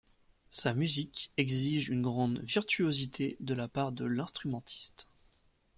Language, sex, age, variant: French, male, 19-29, Français de métropole